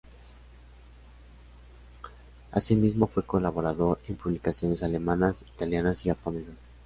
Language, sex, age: Spanish, male, 19-29